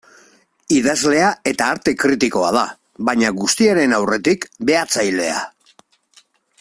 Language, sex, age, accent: Basque, male, 40-49, Mendebalekoa (Araba, Bizkaia, Gipuzkoako mendebaleko herri batzuk)